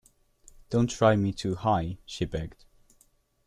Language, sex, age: English, male, under 19